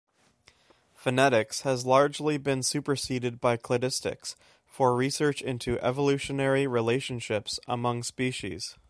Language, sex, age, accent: English, male, 19-29, Canadian English